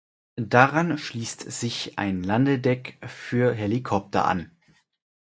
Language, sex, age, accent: German, male, 19-29, Deutschland Deutsch